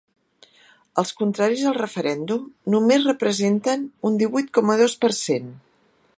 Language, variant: Catalan, Central